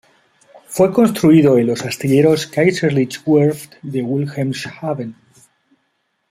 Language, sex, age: Spanish, male, 40-49